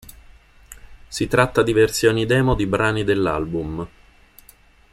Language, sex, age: Italian, male, 50-59